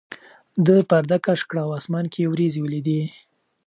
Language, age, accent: Pashto, 19-29, پکتیا ولایت، احمدزی